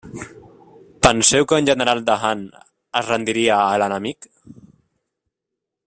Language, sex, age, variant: Catalan, male, 30-39, Central